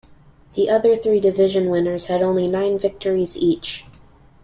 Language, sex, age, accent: English, male, under 19, United States English